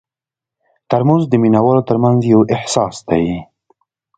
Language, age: Pashto, 19-29